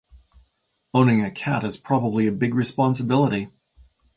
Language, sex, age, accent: English, male, 50-59, Canadian English